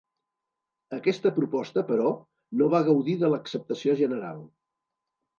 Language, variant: Catalan, Septentrional